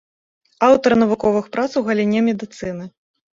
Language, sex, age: Belarusian, female, 30-39